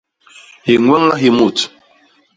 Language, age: Basaa, 40-49